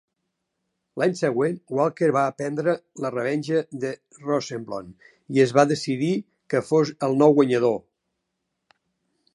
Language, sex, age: Catalan, male, 60-69